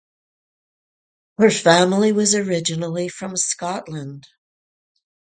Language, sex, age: English, female, 70-79